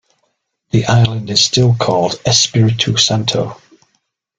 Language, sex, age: English, male, 60-69